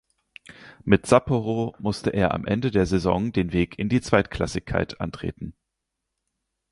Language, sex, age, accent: German, male, 19-29, Deutschland Deutsch